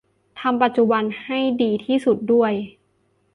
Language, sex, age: Thai, female, 19-29